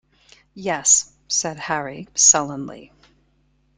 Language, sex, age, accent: English, female, 50-59, United States English